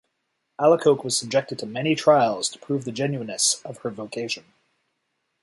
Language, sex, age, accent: English, male, 30-39, Canadian English